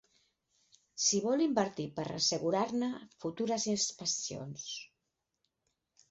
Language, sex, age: Catalan, female, 50-59